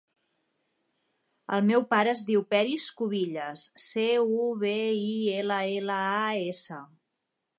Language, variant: Catalan, Septentrional